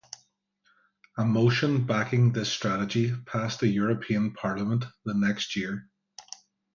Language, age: English, 40-49